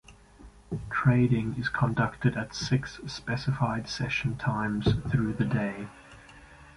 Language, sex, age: English, male, 30-39